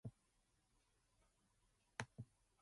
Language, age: English, 19-29